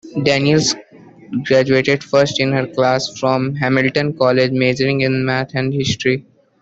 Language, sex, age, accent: English, male, 19-29, United States English